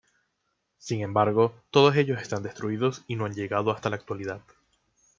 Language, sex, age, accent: Spanish, male, 19-29, Caribe: Cuba, Venezuela, Puerto Rico, República Dominicana, Panamá, Colombia caribeña, México caribeño, Costa del golfo de México